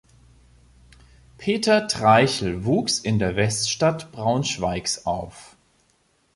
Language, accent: German, Deutschland Deutsch